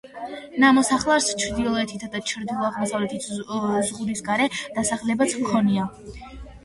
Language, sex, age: Georgian, female, under 19